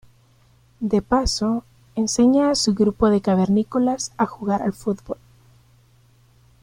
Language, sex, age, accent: Spanish, female, 30-39, América central